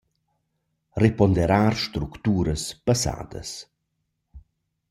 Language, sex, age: Romansh, male, 40-49